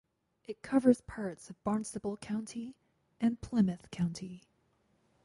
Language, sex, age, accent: English, female, 19-29, United States English